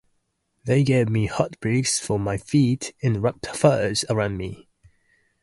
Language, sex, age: English, male, 19-29